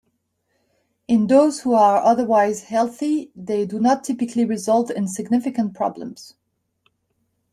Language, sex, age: English, male, 19-29